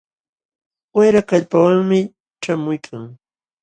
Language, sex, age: Jauja Wanca Quechua, female, 70-79